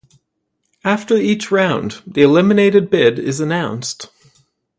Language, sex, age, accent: English, male, 19-29, Canadian English